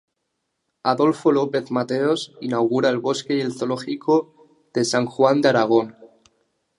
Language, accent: Spanish, España: Norte peninsular (Asturias, Castilla y León, Cantabria, País Vasco, Navarra, Aragón, La Rioja, Guadalajara, Cuenca)